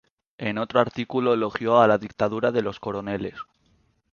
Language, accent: Spanish, España: Norte peninsular (Asturias, Castilla y León, Cantabria, País Vasco, Navarra, Aragón, La Rioja, Guadalajara, Cuenca)